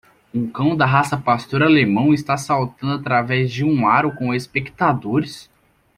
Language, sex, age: Portuguese, male, under 19